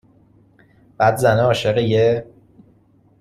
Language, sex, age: Persian, male, 19-29